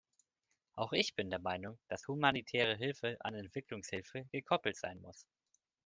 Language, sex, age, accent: German, male, 19-29, Deutschland Deutsch